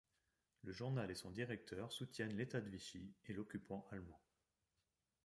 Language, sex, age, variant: French, male, 40-49, Français de métropole